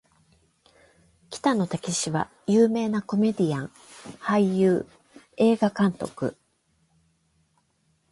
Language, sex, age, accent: Japanese, female, 50-59, 関西; 関東